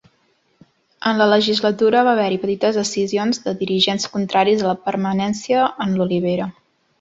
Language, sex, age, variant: Catalan, female, 19-29, Central